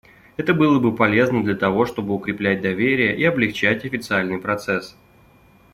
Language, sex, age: Russian, male, 30-39